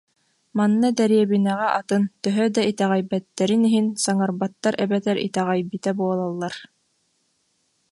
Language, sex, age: Yakut, female, 19-29